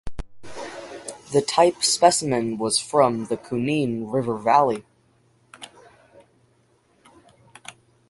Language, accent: English, United States English